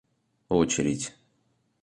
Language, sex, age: Russian, male, 19-29